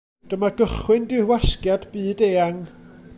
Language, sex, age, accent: Welsh, male, 40-49, Y Deyrnas Unedig Cymraeg